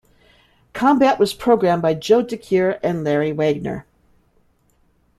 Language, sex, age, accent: English, female, 50-59, United States English